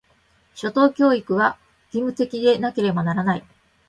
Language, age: Japanese, 50-59